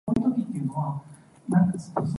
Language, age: Cantonese, 19-29